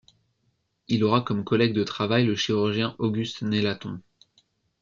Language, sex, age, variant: French, male, under 19, Français de métropole